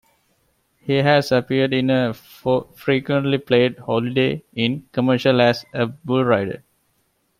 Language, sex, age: English, male, 19-29